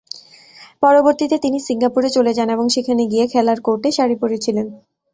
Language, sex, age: Bengali, female, 19-29